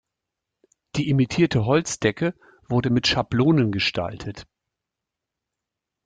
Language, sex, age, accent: German, male, 50-59, Deutschland Deutsch